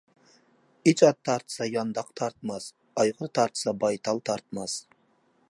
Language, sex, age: Uyghur, male, 30-39